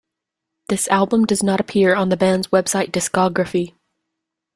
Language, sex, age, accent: English, female, under 19, United States English